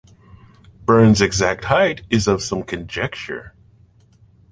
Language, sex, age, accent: English, male, 30-39, United States English